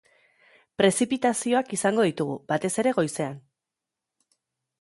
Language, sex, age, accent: Basque, female, 30-39, Erdialdekoa edo Nafarra (Gipuzkoa, Nafarroa)